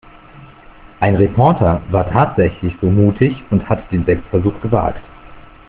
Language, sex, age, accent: German, male, 30-39, Deutschland Deutsch